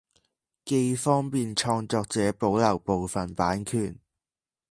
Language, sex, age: Cantonese, male, under 19